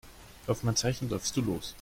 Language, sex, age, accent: German, male, under 19, Deutschland Deutsch